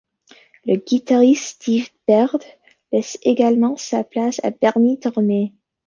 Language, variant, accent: French, Français d'Amérique du Nord, Français des États-Unis